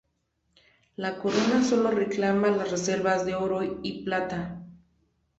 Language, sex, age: Spanish, female, 30-39